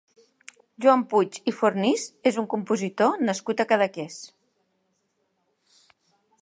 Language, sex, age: Catalan, female, 60-69